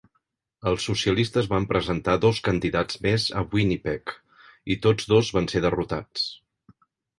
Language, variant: Catalan, Central